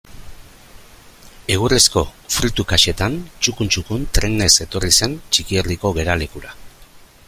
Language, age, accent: Basque, 50-59, Erdialdekoa edo Nafarra (Gipuzkoa, Nafarroa)